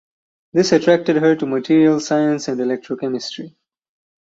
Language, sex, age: English, male, 19-29